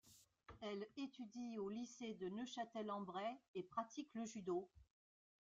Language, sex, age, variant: French, female, 60-69, Français de métropole